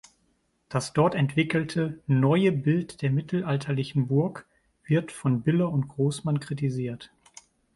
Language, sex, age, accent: German, male, 30-39, Deutschland Deutsch